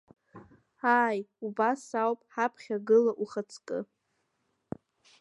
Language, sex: Abkhazian, female